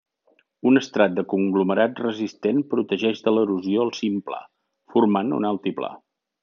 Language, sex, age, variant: Catalan, male, 50-59, Central